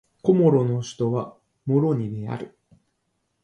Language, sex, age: Japanese, male, 19-29